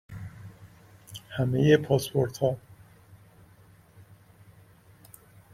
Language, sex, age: Persian, male, 30-39